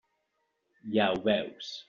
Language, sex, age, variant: Catalan, male, 30-39, Central